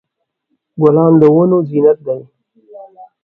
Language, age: Pashto, 40-49